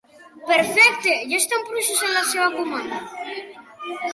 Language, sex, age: Catalan, male, under 19